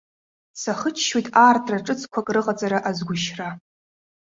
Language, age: Abkhazian, 19-29